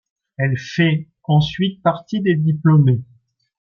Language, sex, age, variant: French, male, 40-49, Français de métropole